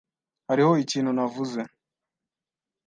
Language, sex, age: Kinyarwanda, male, 19-29